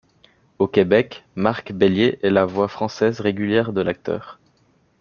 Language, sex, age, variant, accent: French, male, under 19, Français d'Europe, Français de Suisse